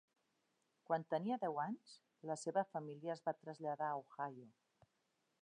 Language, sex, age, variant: Catalan, female, 60-69, Central